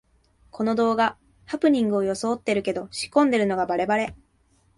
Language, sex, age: Japanese, female, 19-29